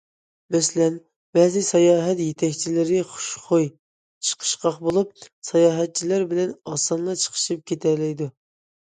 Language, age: Uyghur, 19-29